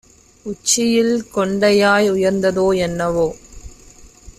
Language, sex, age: Tamil, female, 30-39